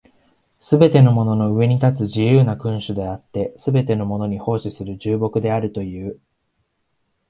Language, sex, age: Japanese, male, 19-29